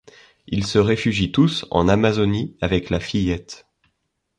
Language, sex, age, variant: French, male, under 19, Français de métropole